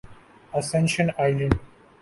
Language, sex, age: Urdu, male, 19-29